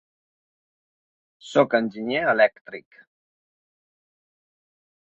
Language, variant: Catalan, Balear